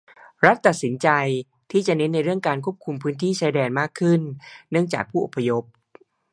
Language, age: Thai, 30-39